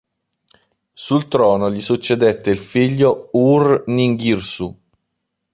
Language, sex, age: Italian, male, 30-39